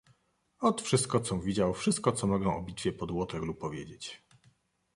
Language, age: Polish, 40-49